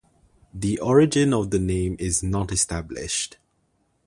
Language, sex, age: English, male, 19-29